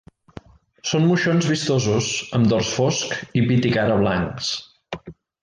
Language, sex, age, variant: Catalan, male, 40-49, Central